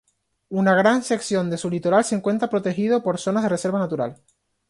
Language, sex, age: Spanish, male, 19-29